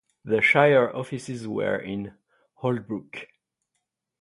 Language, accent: English, England English